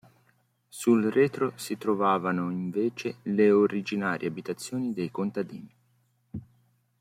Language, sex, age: Italian, male, 30-39